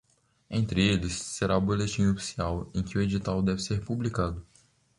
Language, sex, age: Portuguese, male, 19-29